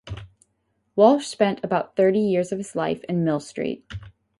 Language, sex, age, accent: English, female, 19-29, United States English